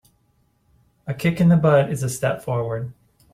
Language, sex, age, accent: English, male, 40-49, United States English